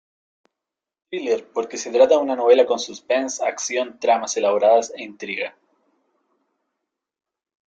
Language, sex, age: Spanish, male, 30-39